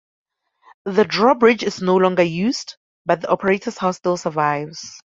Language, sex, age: English, female, 19-29